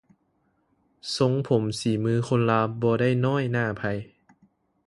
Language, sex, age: Lao, male, 19-29